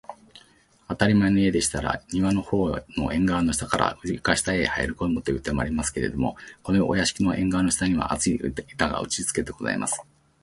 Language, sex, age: Japanese, male, 40-49